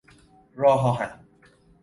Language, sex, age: Persian, male, 19-29